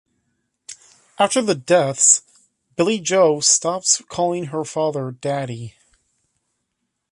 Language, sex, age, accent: English, male, 19-29, United States English